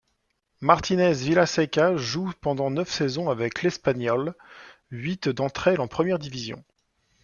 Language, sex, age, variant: French, male, 30-39, Français de métropole